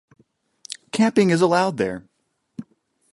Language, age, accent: English, 19-29, United States English